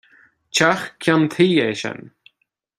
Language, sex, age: Irish, male, 19-29